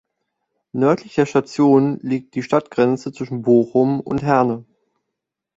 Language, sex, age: German, male, 19-29